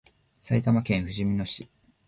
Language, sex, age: Japanese, male, 19-29